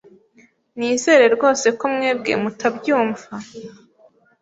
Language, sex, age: Kinyarwanda, female, 19-29